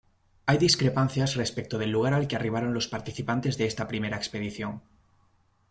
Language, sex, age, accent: Spanish, male, 19-29, España: Norte peninsular (Asturias, Castilla y León, Cantabria, País Vasco, Navarra, Aragón, La Rioja, Guadalajara, Cuenca)